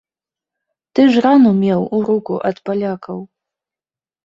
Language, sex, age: Belarusian, female, 30-39